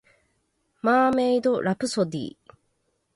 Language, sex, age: Japanese, female, 30-39